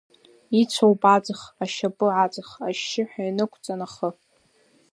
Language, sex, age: Abkhazian, female, under 19